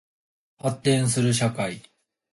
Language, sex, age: Japanese, male, 19-29